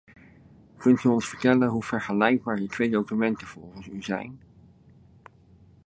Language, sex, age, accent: Dutch, male, 30-39, Nederlands Nederlands